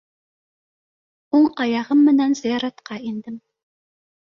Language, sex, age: Bashkir, female, 50-59